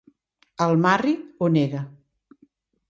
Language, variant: Catalan, Central